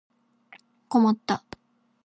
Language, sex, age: Japanese, female, under 19